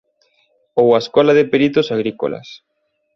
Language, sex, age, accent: Galician, male, 30-39, Normativo (estándar)